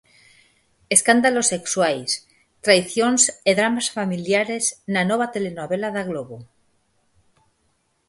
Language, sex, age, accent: Galician, female, 50-59, Normativo (estándar)